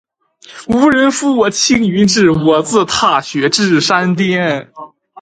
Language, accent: Chinese, 出生地：山西省